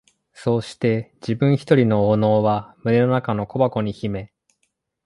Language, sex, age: Japanese, male, 19-29